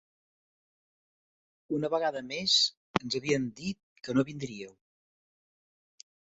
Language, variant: Catalan, Central